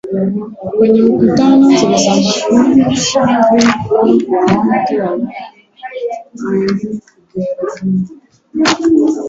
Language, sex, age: Swahili, female, 19-29